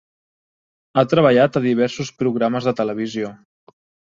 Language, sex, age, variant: Catalan, male, 19-29, Septentrional